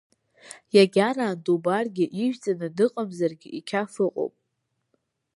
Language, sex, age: Abkhazian, female, under 19